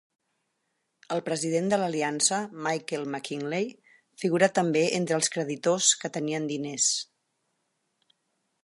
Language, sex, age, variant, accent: Catalan, female, 50-59, Central, central